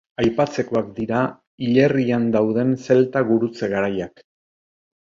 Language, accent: Basque, Erdialdekoa edo Nafarra (Gipuzkoa, Nafarroa)